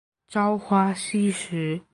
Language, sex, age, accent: Chinese, male, under 19, 出生地：江西省